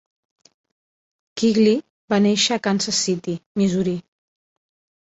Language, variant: Catalan, Central